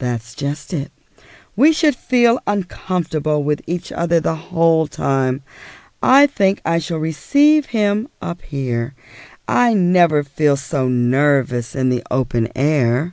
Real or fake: real